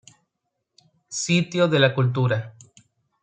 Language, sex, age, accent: Spanish, male, 30-39, México